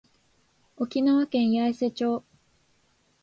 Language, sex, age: Japanese, female, 19-29